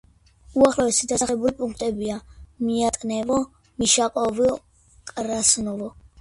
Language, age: Georgian, under 19